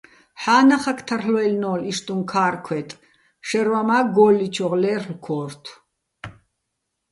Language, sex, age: Bats, female, 60-69